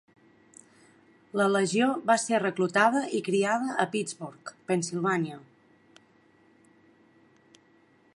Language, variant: Catalan, Central